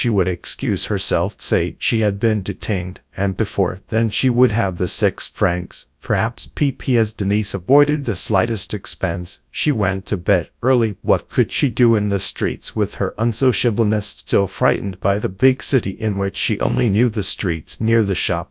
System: TTS, GradTTS